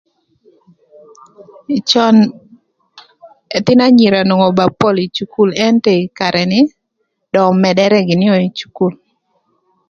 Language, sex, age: Thur, female, 30-39